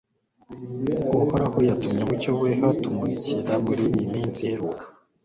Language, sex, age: Kinyarwanda, male, 19-29